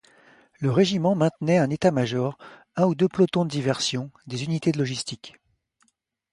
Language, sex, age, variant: French, male, 40-49, Français de métropole